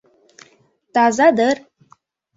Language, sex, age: Mari, female, under 19